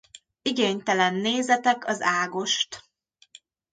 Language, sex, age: Hungarian, female, 30-39